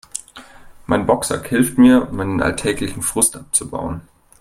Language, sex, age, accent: German, male, 30-39, Deutschland Deutsch